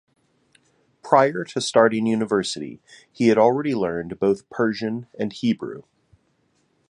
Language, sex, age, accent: English, male, 30-39, United States English